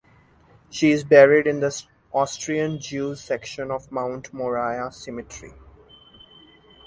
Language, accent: English, India and South Asia (India, Pakistan, Sri Lanka)